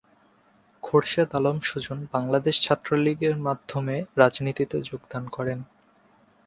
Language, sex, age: Bengali, male, 19-29